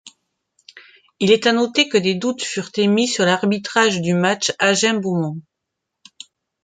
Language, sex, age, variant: French, female, 40-49, Français de métropole